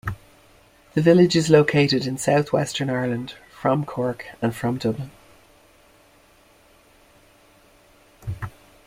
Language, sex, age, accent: English, female, 50-59, Irish English